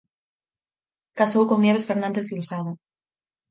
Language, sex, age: Galician, female, 19-29